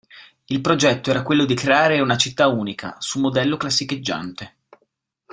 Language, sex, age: Italian, male, 19-29